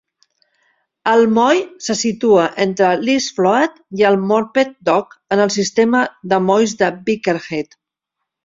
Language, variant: Catalan, Central